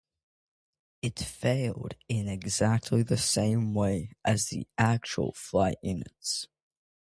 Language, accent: English, Australian English